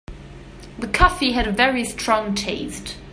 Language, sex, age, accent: English, female, 19-29, England English